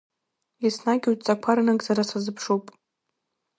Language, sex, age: Abkhazian, female, under 19